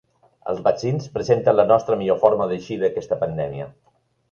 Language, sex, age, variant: Catalan, male, 50-59, Balear